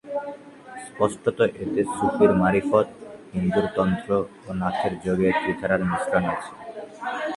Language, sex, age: Bengali, male, 19-29